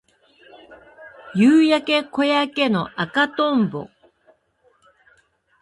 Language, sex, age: Japanese, female, 50-59